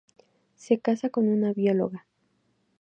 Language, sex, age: Spanish, female, 19-29